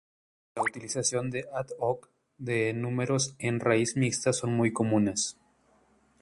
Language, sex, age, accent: Spanish, male, 19-29, México